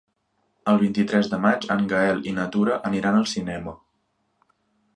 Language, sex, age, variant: Catalan, male, 19-29, Central